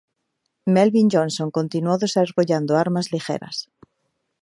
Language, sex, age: Spanish, female, 30-39